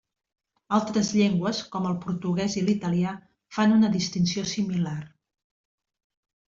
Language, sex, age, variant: Catalan, female, 50-59, Central